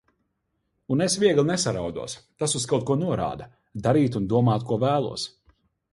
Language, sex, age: Latvian, male, 40-49